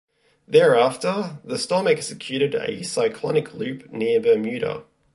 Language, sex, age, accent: English, male, 30-39, Australian English